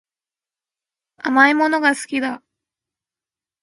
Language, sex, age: Japanese, female, under 19